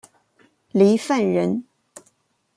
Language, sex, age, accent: Chinese, female, 30-39, 出生地：吉林省